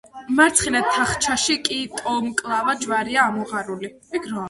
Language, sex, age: Georgian, female, under 19